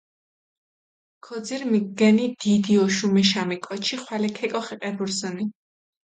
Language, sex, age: Mingrelian, female, 19-29